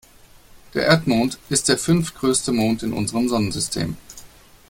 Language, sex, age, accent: German, male, 40-49, Deutschland Deutsch